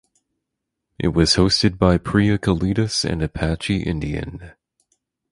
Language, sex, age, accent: English, male, 19-29, United States English